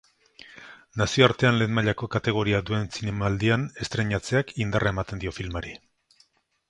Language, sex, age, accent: Basque, male, 60-69, Erdialdekoa edo Nafarra (Gipuzkoa, Nafarroa)